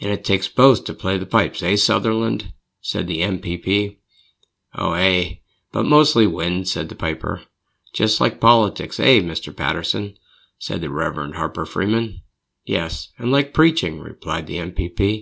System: none